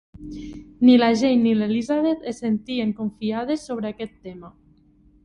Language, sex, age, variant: Catalan, female, 19-29, Nord-Occidental